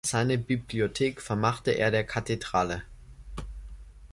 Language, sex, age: German, male, under 19